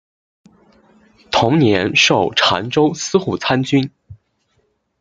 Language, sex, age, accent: Chinese, male, 19-29, 出生地：山东省